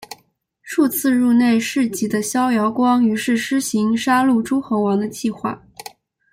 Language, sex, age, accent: Chinese, female, 19-29, 出生地：四川省